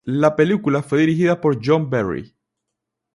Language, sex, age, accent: Spanish, male, 19-29, Caribe: Cuba, Venezuela, Puerto Rico, República Dominicana, Panamá, Colombia caribeña, México caribeño, Costa del golfo de México